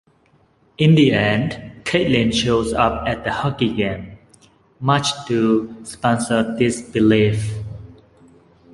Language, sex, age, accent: English, male, 30-39, Singaporean English